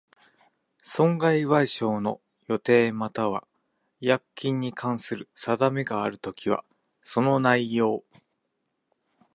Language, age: Japanese, 40-49